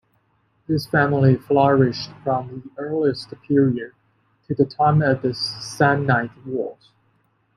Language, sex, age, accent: English, male, 19-29, Hong Kong English